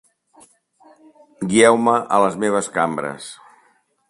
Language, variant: Catalan, Septentrional